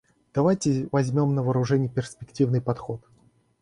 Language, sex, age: Russian, male, 19-29